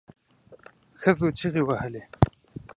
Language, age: Pashto, 19-29